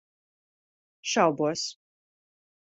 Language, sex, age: Latvian, female, 19-29